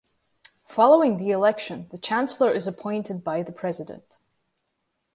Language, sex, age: English, female, 19-29